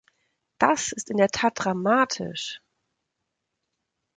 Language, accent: German, Deutschland Deutsch